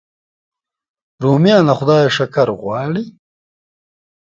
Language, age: Pashto, 19-29